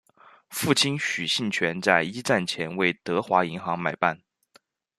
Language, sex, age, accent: Chinese, male, 19-29, 出生地：湖北省